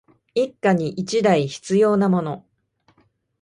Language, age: Japanese, 40-49